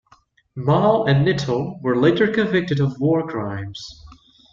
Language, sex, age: English, male, 19-29